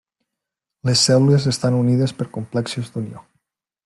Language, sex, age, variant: Catalan, male, 19-29, Nord-Occidental